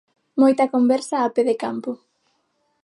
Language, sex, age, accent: Galician, female, under 19, Normativo (estándar); Neofalante